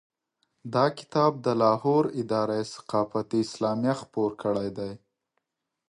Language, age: Pashto, 30-39